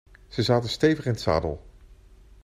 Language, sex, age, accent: Dutch, male, 40-49, Nederlands Nederlands